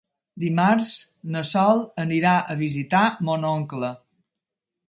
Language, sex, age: Catalan, female, 70-79